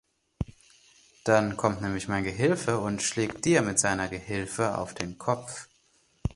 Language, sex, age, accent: German, male, 30-39, Deutschland Deutsch